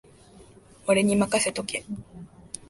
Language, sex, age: Japanese, female, 19-29